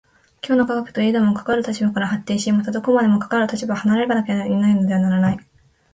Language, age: Japanese, 19-29